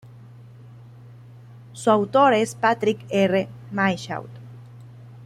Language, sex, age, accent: Spanish, female, 30-39, Caribe: Cuba, Venezuela, Puerto Rico, República Dominicana, Panamá, Colombia caribeña, México caribeño, Costa del golfo de México